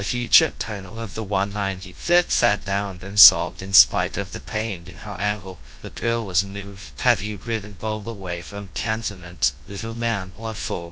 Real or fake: fake